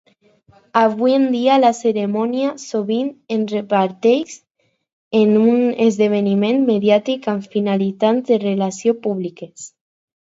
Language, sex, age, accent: Catalan, female, under 19, aprenent (recent, des del castellà)